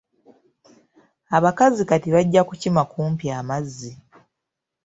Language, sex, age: Ganda, female, 30-39